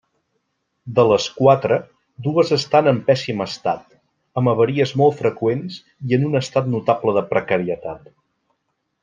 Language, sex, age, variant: Catalan, male, 40-49, Central